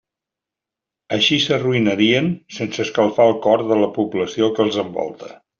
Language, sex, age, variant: Catalan, male, 70-79, Central